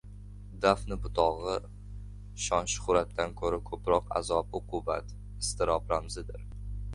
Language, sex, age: Uzbek, male, under 19